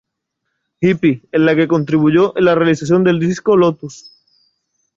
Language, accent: Spanish, España: Sur peninsular (Andalucia, Extremadura, Murcia)